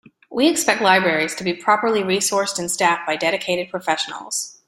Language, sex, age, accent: English, female, 50-59, United States English